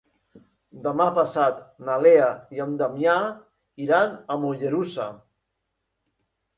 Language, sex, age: Catalan, male, 60-69